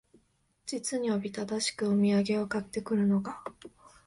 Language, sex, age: Japanese, female, 19-29